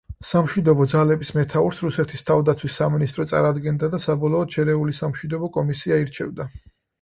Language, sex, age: Georgian, male, 30-39